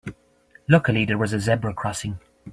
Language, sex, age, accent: English, male, 30-39, Irish English